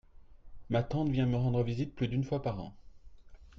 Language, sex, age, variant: French, male, 30-39, Français de métropole